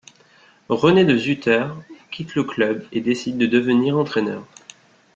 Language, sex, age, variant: French, male, 30-39, Français de métropole